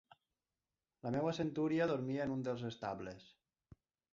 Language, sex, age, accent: Catalan, male, 30-39, valencià